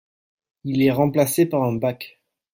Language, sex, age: French, male, 19-29